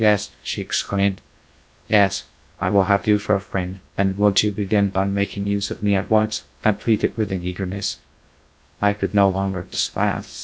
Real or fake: fake